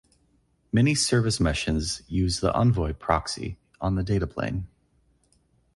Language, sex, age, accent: English, male, 40-49, United States English